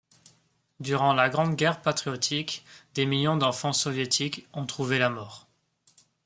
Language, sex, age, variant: French, male, 19-29, Français de métropole